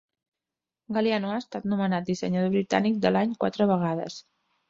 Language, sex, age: Catalan, female, 40-49